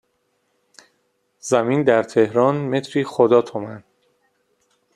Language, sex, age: Persian, male, 30-39